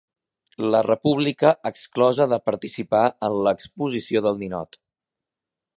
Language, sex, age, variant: Catalan, male, 30-39, Central